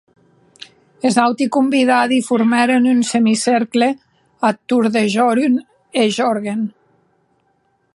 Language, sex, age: Occitan, female, 50-59